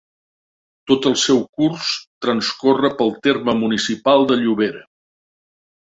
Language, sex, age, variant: Catalan, male, 60-69, Central